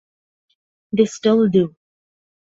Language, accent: English, India and South Asia (India, Pakistan, Sri Lanka)